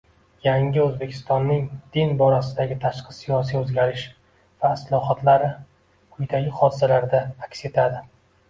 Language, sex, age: Uzbek, male, 19-29